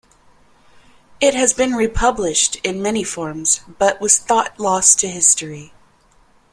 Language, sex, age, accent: English, female, 40-49, United States English